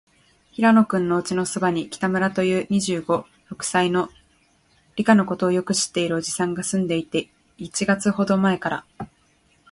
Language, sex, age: Japanese, female, 19-29